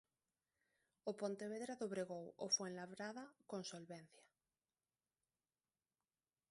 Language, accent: Galician, Neofalante